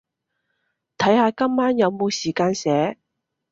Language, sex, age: Cantonese, female, 30-39